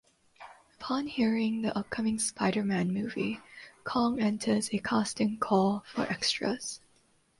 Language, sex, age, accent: English, female, 19-29, Malaysian English